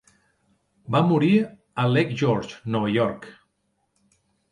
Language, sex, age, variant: Catalan, male, 50-59, Central